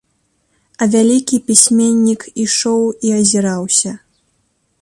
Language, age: Belarusian, 19-29